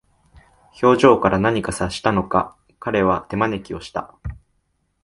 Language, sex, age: Japanese, male, 19-29